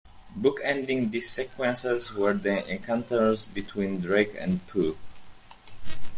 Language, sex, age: English, male, 19-29